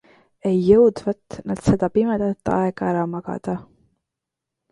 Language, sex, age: Estonian, female, 19-29